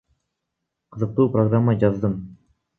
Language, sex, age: Kyrgyz, male, 19-29